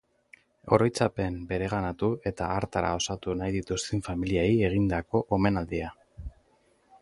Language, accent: Basque, Mendebalekoa (Araba, Bizkaia, Gipuzkoako mendebaleko herri batzuk)